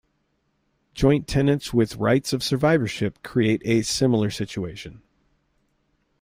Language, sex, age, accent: English, male, 50-59, United States English